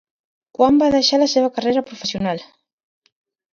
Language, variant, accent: Catalan, Central, central